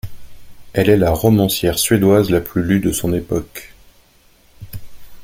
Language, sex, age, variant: French, male, 30-39, Français de métropole